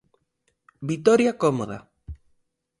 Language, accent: Galician, Normativo (estándar)